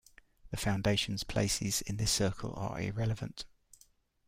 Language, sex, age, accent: English, male, 50-59, England English